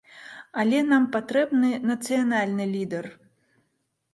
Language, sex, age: Belarusian, female, 30-39